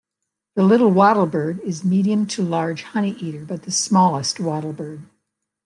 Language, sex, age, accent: English, female, 70-79, United States English